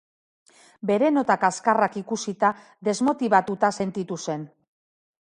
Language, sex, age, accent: Basque, female, 40-49, Mendebalekoa (Araba, Bizkaia, Gipuzkoako mendebaleko herri batzuk)